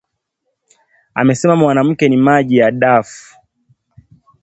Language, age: Swahili, 19-29